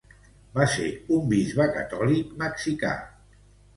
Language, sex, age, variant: Catalan, male, 60-69, Central